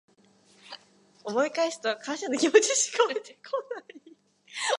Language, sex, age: Japanese, female, 19-29